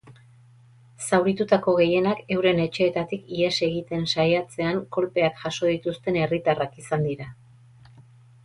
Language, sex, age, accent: Basque, female, 40-49, Erdialdekoa edo Nafarra (Gipuzkoa, Nafarroa)